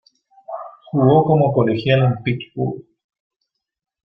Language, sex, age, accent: Spanish, male, 30-39, Rioplatense: Argentina, Uruguay, este de Bolivia, Paraguay